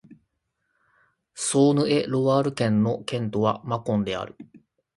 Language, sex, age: Japanese, male, 30-39